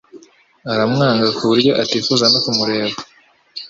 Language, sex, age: Kinyarwanda, female, 30-39